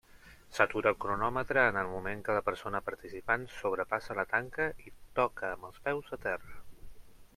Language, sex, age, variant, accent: Catalan, male, 50-59, Central, central